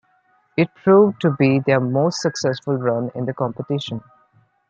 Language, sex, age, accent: English, male, 19-29, India and South Asia (India, Pakistan, Sri Lanka)